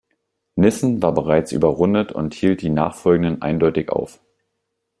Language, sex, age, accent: German, male, 30-39, Deutschland Deutsch